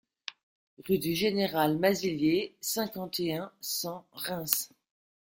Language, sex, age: French, female, 50-59